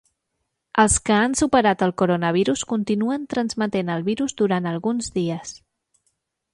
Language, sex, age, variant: Catalan, female, 30-39, Central